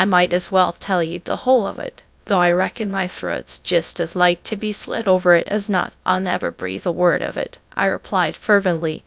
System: TTS, GradTTS